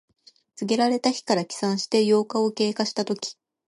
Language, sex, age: Japanese, female, 30-39